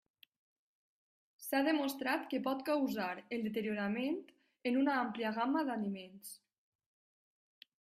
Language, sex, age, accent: Catalan, female, 19-29, valencià